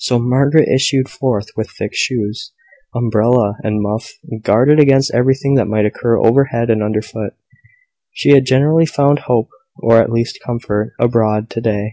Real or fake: real